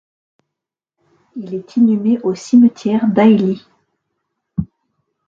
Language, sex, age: French, female, 50-59